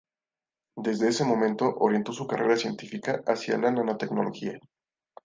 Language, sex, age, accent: Spanish, male, 19-29, México